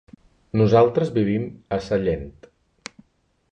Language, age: Catalan, 40-49